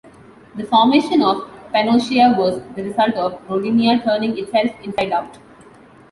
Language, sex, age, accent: English, female, 19-29, India and South Asia (India, Pakistan, Sri Lanka)